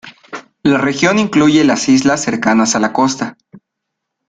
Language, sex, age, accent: Spanish, male, 19-29, México